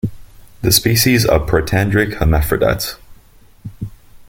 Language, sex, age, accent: English, male, 19-29, Australian English